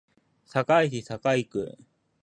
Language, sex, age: Japanese, male, 19-29